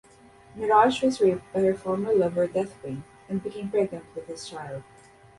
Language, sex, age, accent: English, female, 19-29, Filipino